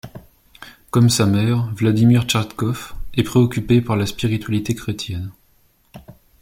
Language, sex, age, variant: French, male, 19-29, Français de métropole